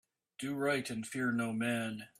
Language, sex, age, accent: English, male, 40-49, Canadian English